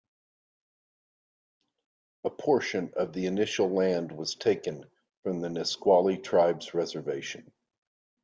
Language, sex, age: English, male, 40-49